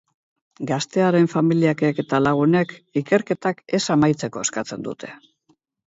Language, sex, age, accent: Basque, female, 70-79, Mendebalekoa (Araba, Bizkaia, Gipuzkoako mendebaleko herri batzuk)